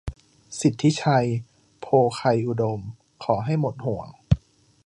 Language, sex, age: Thai, male, 19-29